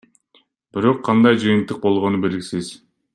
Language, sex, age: Kyrgyz, male, 19-29